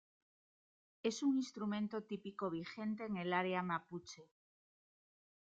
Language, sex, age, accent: Spanish, female, 30-39, España: Norte peninsular (Asturias, Castilla y León, Cantabria, País Vasco, Navarra, Aragón, La Rioja, Guadalajara, Cuenca)